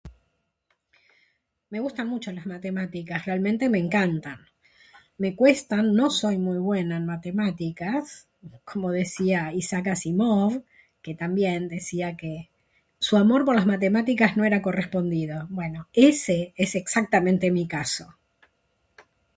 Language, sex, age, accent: Spanish, female, 60-69, Rioplatense: Argentina, Uruguay, este de Bolivia, Paraguay